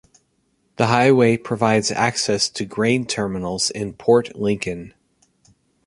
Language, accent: English, United States English